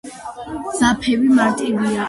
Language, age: Georgian, under 19